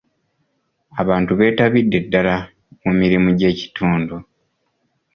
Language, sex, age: Ganda, male, 30-39